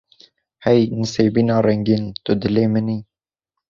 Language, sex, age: Kurdish, male, 19-29